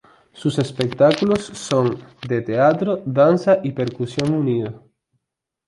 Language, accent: Spanish, España: Sur peninsular (Andalucia, Extremadura, Murcia)